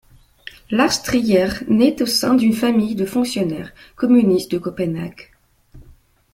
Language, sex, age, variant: French, female, 19-29, Français de métropole